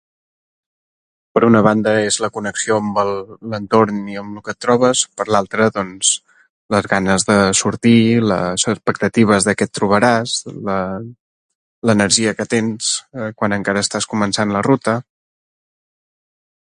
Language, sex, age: Catalan, male, 30-39